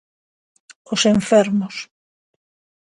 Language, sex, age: Galician, female, 50-59